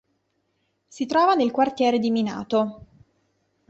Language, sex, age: Italian, female, 30-39